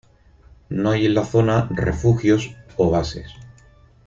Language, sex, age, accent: Spanish, male, 50-59, España: Norte peninsular (Asturias, Castilla y León, Cantabria, País Vasco, Navarra, Aragón, La Rioja, Guadalajara, Cuenca)